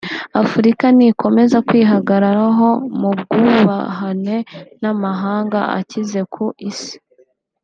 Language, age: Kinyarwanda, 19-29